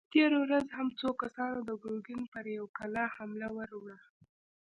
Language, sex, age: Pashto, female, under 19